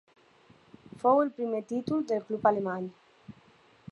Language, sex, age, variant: Catalan, female, 19-29, Nord-Occidental